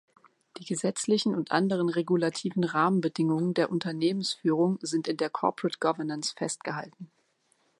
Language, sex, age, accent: German, female, 30-39, Deutschland Deutsch